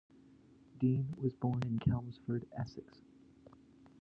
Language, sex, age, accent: English, male, 30-39, United States English